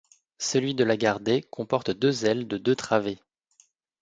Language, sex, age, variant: French, male, 30-39, Français de métropole